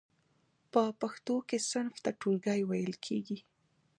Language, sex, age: Pashto, female, 19-29